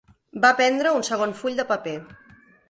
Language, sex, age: Catalan, female, 40-49